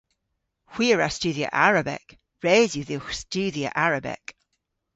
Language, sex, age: Cornish, female, 40-49